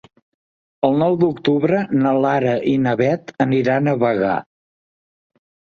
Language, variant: Catalan, Central